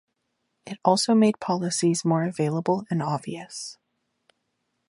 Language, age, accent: English, 19-29, United States English